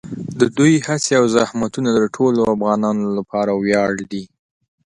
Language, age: Pashto, 19-29